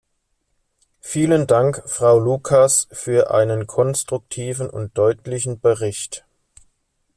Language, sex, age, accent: German, male, 30-39, Deutschland Deutsch